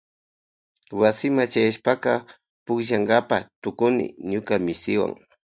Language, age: Loja Highland Quichua, 40-49